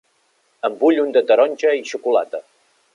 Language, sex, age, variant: Catalan, male, 40-49, Central